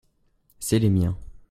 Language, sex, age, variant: French, male, under 19, Français de métropole